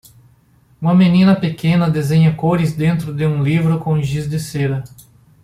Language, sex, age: Portuguese, male, 40-49